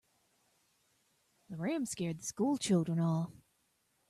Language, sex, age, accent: English, female, 30-39, United States English